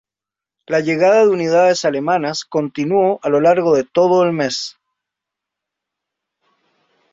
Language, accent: Spanish, Chileno: Chile, Cuyo